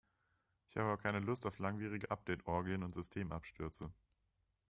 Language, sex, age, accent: German, male, 19-29, Deutschland Deutsch